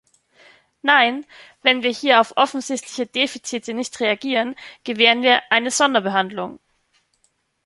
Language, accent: German, Österreichisches Deutsch